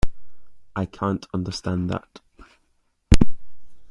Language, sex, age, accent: English, male, 30-39, Scottish English